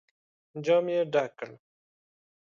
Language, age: Pashto, 30-39